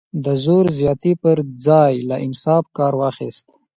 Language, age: Pashto, 19-29